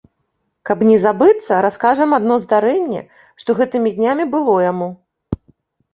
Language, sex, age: Belarusian, female, 30-39